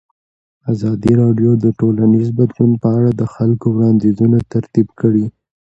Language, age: Pashto, 19-29